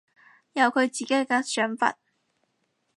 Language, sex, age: Cantonese, female, 19-29